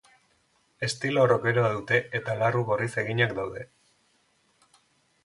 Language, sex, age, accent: Basque, male, 40-49, Mendebalekoa (Araba, Bizkaia, Gipuzkoako mendebaleko herri batzuk)